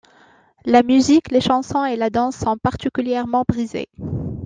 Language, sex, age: French, female, 30-39